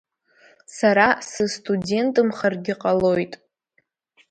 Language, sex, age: Abkhazian, female, under 19